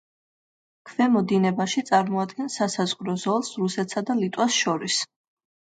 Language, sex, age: Georgian, female, 19-29